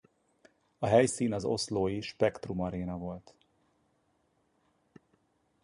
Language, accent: Hungarian, budapesti